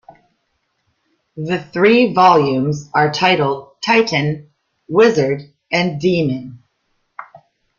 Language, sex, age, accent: English, female, 40-49, United States English